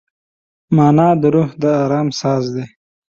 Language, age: Pashto, 19-29